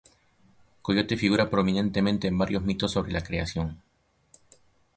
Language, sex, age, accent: Spanish, male, 30-39, Peru